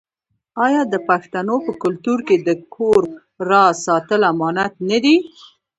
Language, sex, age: Pashto, female, 19-29